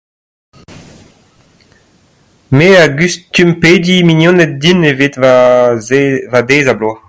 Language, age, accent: Breton, 30-39, Kerneveg; Leoneg